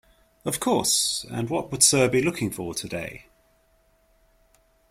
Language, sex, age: English, male, 50-59